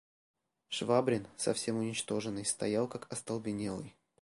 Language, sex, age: Russian, male, 30-39